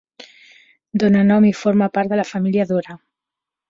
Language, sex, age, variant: Catalan, female, 30-39, Central